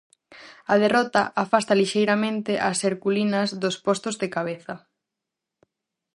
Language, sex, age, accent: Galician, female, 19-29, Normativo (estándar)